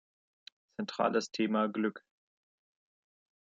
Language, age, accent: German, 19-29, Deutschland Deutsch